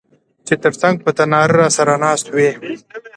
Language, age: Pashto, 30-39